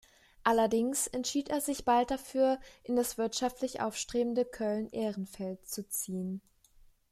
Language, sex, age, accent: German, female, 19-29, Deutschland Deutsch